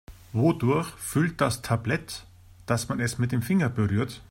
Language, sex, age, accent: German, male, 50-59, Deutschland Deutsch